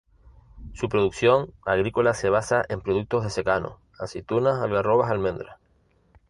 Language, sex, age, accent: Spanish, male, 30-39, España: Islas Canarias